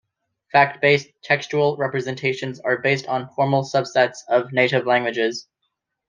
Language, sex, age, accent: English, male, 19-29, United States English